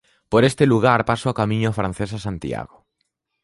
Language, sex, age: Galician, male, under 19